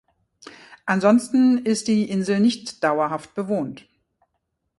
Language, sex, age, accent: German, female, 50-59, Deutschland Deutsch